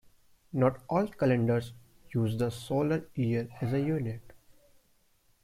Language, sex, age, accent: English, male, 19-29, India and South Asia (India, Pakistan, Sri Lanka)